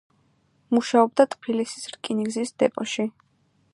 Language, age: Georgian, under 19